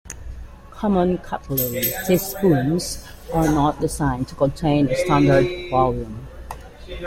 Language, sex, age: English, female, 50-59